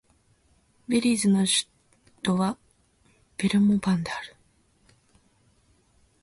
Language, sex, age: Japanese, female, 19-29